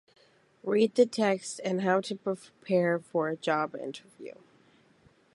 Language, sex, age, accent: English, female, 19-29, United States English